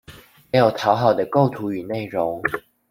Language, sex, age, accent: Chinese, female, 19-29, 出生地：宜蘭縣